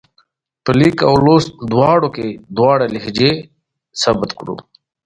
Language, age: Pashto, 30-39